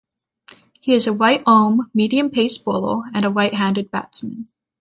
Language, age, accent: English, under 19, United States English